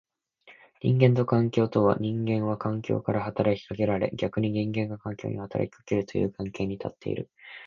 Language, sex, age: Japanese, male, 19-29